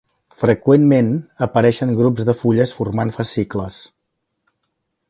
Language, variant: Catalan, Central